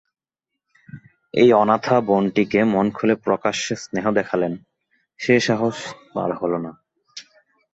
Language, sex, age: Bengali, male, 19-29